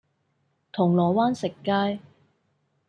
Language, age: Cantonese, 30-39